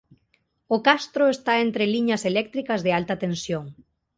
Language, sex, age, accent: Galician, female, 30-39, Normativo (estándar)